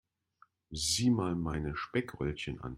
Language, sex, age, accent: German, male, 50-59, Deutschland Deutsch